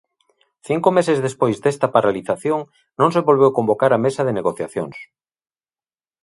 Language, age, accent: Galician, 40-49, Normativo (estándar)